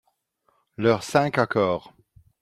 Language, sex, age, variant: French, male, 40-49, Français d'Europe